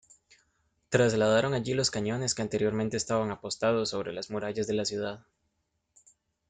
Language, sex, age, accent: Spanish, male, 19-29, América central